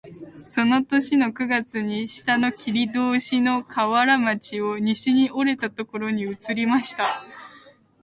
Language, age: Japanese, 19-29